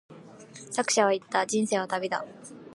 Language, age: Japanese, 19-29